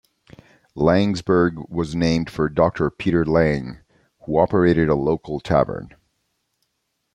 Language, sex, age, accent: English, male, 30-39, United States English